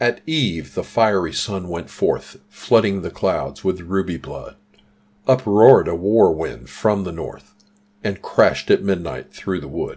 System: none